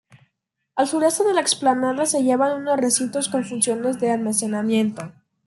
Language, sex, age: Spanish, female, 40-49